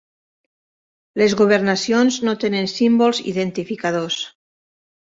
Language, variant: Catalan, Nord-Occidental